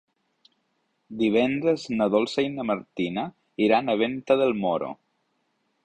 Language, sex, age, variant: Catalan, male, 30-39, Central